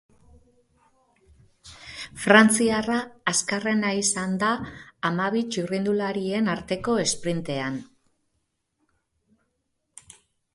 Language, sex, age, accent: Basque, female, 50-59, Mendebalekoa (Araba, Bizkaia, Gipuzkoako mendebaleko herri batzuk)